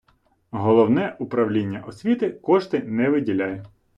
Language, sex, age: Ukrainian, male, 30-39